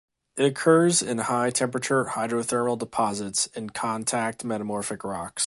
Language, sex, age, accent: English, male, 30-39, United States English